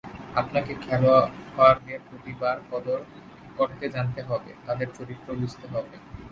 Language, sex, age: Bengali, male, 19-29